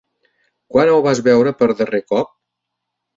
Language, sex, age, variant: Catalan, male, 60-69, Central